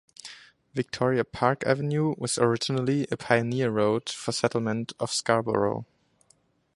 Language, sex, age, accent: English, male, 19-29, German English